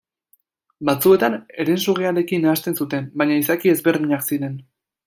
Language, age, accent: Basque, 19-29, Mendebalekoa (Araba, Bizkaia, Gipuzkoako mendebaleko herri batzuk)